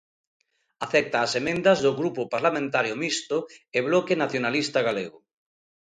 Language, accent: Galician, Oriental (común en zona oriental)